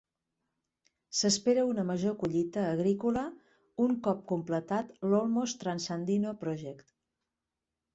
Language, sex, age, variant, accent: Catalan, female, 50-59, Central, central